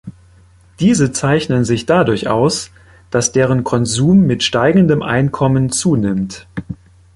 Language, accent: German, Deutschland Deutsch